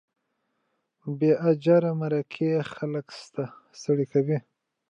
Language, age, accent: Pashto, 19-29, کندهاری لهجه